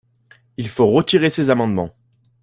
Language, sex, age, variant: French, male, 19-29, Français de métropole